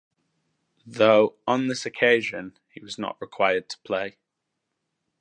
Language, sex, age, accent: English, male, 19-29, England English